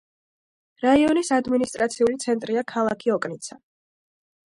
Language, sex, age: Georgian, female, under 19